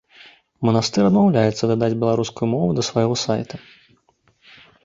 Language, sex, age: Belarusian, male, 30-39